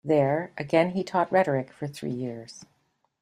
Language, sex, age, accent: English, female, 60-69, Canadian English